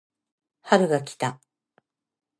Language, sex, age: Japanese, female, 50-59